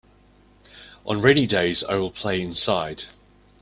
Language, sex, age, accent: English, male, 30-39, England English